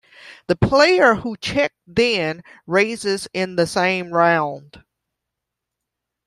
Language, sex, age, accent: English, female, 30-39, United States English